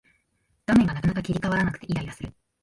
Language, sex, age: Japanese, female, 19-29